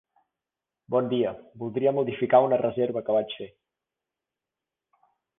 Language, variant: Catalan, Septentrional